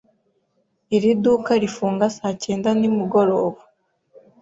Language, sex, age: Kinyarwanda, female, 19-29